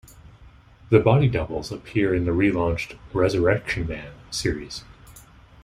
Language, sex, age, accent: English, male, 30-39, Canadian English